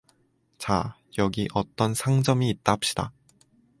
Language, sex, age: Korean, male, 19-29